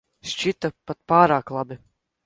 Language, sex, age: Latvian, male, under 19